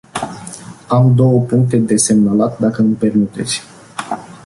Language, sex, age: Romanian, male, 19-29